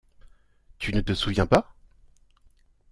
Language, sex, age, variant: French, male, 30-39, Français de métropole